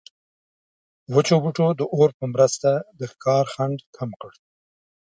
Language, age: Pashto, 60-69